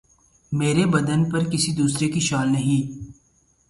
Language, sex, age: Urdu, male, 19-29